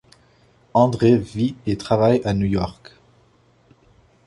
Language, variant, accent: French, Français d'Amérique du Nord, Français du Canada